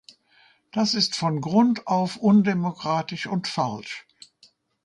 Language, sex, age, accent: German, female, 70-79, Deutschland Deutsch